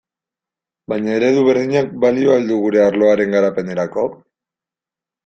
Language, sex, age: Basque, male, 19-29